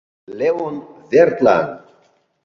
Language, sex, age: Mari, male, 40-49